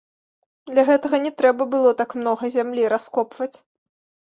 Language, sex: Belarusian, female